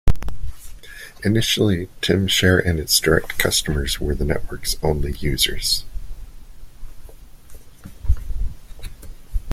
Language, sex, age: English, male, 50-59